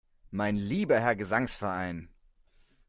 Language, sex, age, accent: German, male, 19-29, Deutschland Deutsch